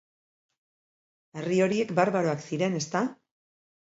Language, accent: Basque, Mendebalekoa (Araba, Bizkaia, Gipuzkoako mendebaleko herri batzuk)